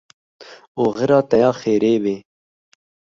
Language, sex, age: Kurdish, male, 30-39